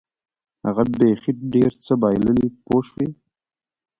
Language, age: Pashto, 19-29